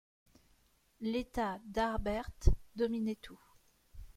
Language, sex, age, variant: French, female, 40-49, Français de métropole